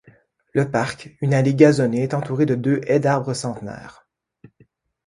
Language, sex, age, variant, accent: French, male, 40-49, Français d'Amérique du Nord, Français du Canada